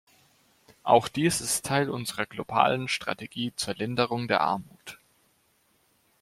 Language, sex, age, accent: German, male, under 19, Deutschland Deutsch